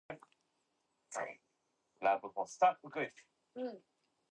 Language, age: English, 19-29